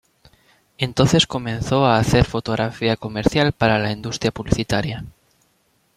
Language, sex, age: Spanish, male, 19-29